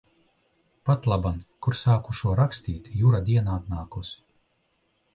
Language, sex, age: Latvian, male, 40-49